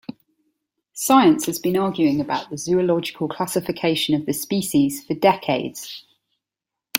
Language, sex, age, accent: English, female, 40-49, England English